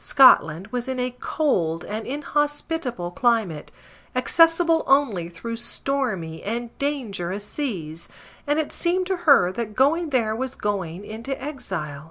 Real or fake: real